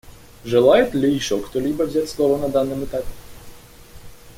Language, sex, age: Russian, male, 19-29